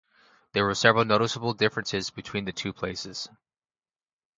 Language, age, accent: English, 19-29, United States English